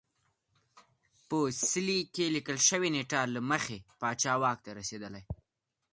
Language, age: Pashto, under 19